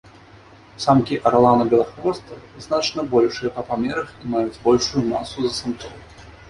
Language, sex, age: Belarusian, male, 19-29